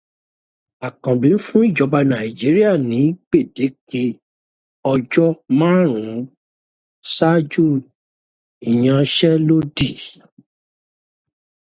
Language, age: Yoruba, 50-59